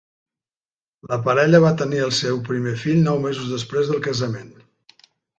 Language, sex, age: Catalan, male, 70-79